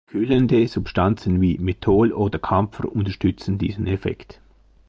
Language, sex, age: German, male, 30-39